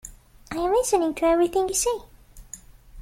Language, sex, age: English, female, 19-29